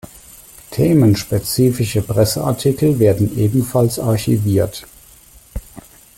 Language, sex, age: German, male, 40-49